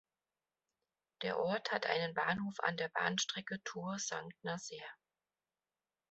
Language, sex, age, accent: German, female, 30-39, Deutschland Deutsch